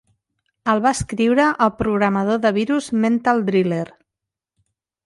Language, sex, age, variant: Catalan, female, 40-49, Central